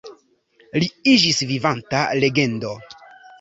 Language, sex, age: Esperanto, male, 19-29